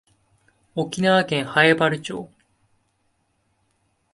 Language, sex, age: Japanese, male, 19-29